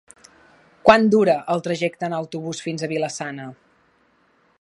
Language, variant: Catalan, Central